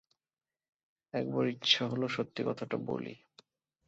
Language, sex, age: Bengali, male, 19-29